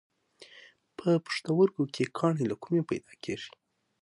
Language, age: Pashto, 19-29